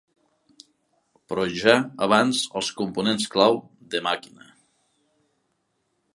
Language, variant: Catalan, Nord-Occidental